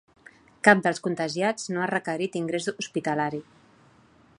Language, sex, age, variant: Catalan, female, 40-49, Central